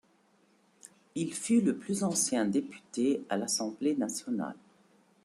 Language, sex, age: French, female, 50-59